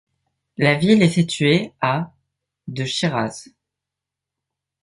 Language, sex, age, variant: French, male, under 19, Français de métropole